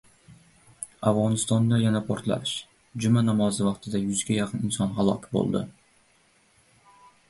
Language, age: Uzbek, 19-29